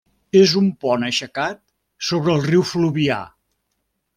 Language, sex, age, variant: Catalan, male, 70-79, Central